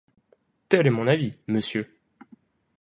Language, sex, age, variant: French, male, 19-29, Français de métropole